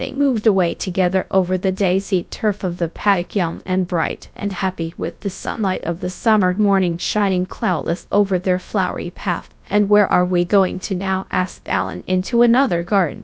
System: TTS, GradTTS